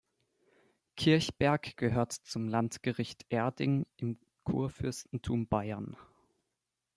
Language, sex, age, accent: German, male, under 19, Deutschland Deutsch